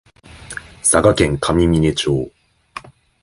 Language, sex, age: Japanese, male, 19-29